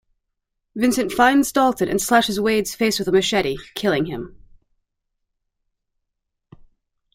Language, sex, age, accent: English, female, 30-39, United States English